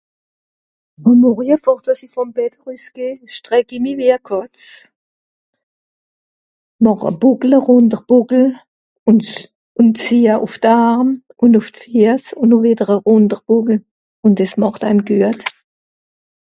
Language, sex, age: Swiss German, female, 70-79